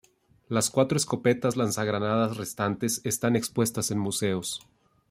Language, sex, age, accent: Spanish, male, 40-49, México